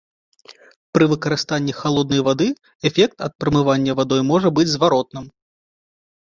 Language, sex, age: Belarusian, male, 30-39